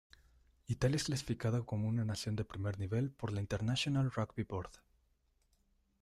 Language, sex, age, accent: Spanish, male, 19-29, México